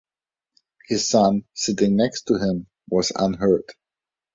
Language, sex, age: English, male, 30-39